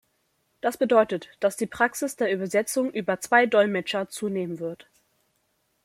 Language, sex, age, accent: German, female, under 19, Deutschland Deutsch